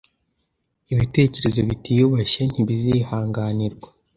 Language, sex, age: Kinyarwanda, male, under 19